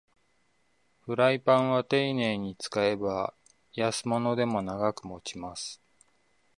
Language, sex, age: Japanese, male, 30-39